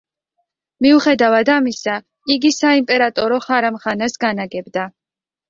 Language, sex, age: Georgian, female, 19-29